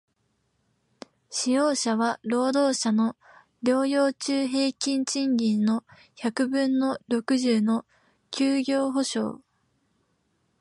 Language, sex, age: Japanese, female, 19-29